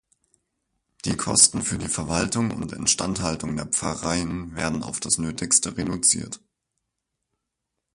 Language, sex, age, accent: German, male, 19-29, Deutschland Deutsch